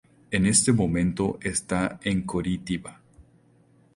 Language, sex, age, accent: Spanish, male, 30-39, México